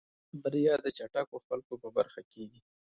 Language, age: Pashto, 40-49